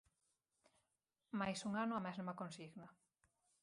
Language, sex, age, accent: Galician, female, 30-39, Normativo (estándar)